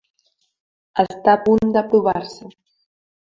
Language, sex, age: Catalan, female, under 19